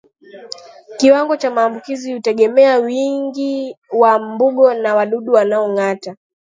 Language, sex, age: Swahili, female, 19-29